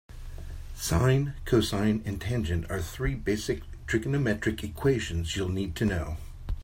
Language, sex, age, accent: English, male, 50-59, United States English